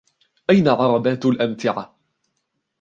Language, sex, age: Arabic, male, 19-29